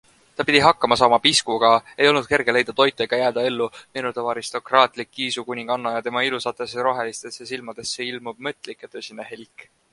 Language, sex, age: Estonian, male, 19-29